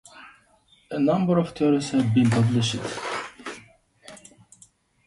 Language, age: English, 40-49